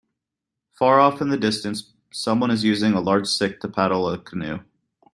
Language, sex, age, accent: English, male, 30-39, United States English